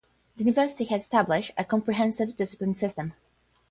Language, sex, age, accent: English, female, 19-29, United States English; England English